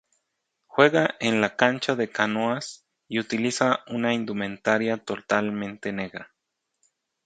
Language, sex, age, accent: Spanish, male, 40-49, México